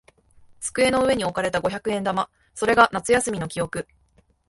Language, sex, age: Japanese, female, 19-29